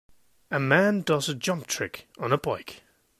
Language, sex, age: English, male, 19-29